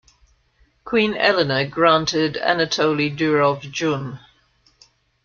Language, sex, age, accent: English, female, 50-59, Australian English